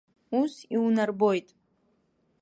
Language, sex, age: Abkhazian, female, under 19